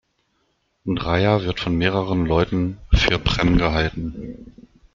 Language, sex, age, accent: German, male, 40-49, Deutschland Deutsch